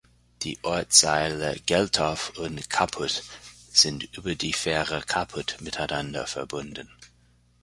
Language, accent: German, Deutschland Deutsch